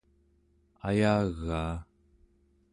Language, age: Central Yupik, 30-39